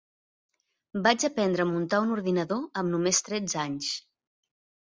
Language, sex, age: Catalan, female, 40-49